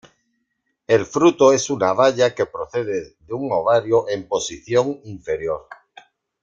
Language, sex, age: Spanish, male, 50-59